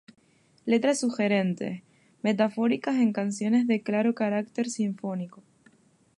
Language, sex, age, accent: Spanish, female, 19-29, España: Islas Canarias